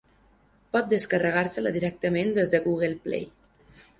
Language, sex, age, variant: Catalan, female, 19-29, Balear